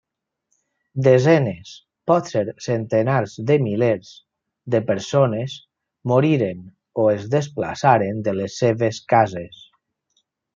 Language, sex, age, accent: Catalan, male, 50-59, valencià